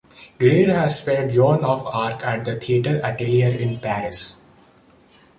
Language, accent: English, India and South Asia (India, Pakistan, Sri Lanka)